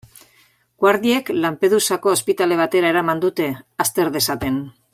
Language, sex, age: Basque, female, 60-69